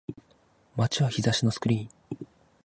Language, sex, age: Japanese, male, under 19